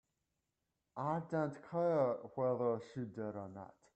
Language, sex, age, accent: English, male, 30-39, United States English